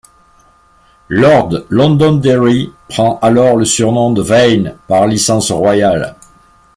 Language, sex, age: French, male, 70-79